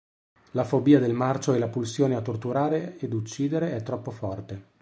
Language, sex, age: Italian, male, 40-49